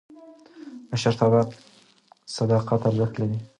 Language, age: Pashto, 19-29